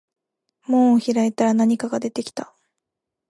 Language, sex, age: Japanese, female, 19-29